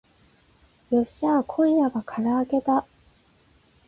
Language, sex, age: Japanese, female, 30-39